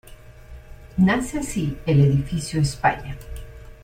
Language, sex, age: Spanish, female, 40-49